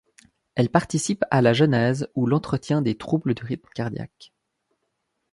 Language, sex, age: French, male, 30-39